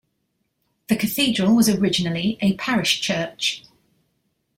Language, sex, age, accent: English, female, 40-49, England English